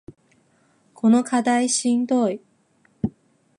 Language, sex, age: Japanese, female, 19-29